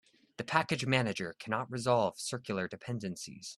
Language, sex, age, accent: English, male, 19-29, United States English